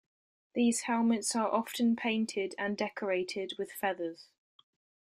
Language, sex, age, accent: English, female, 19-29, England English